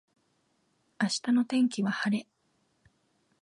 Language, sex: Japanese, female